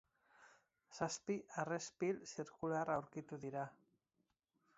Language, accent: Basque, Mendebalekoa (Araba, Bizkaia, Gipuzkoako mendebaleko herri batzuk)